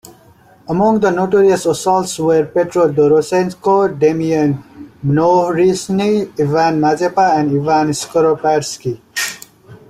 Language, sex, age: English, male, 19-29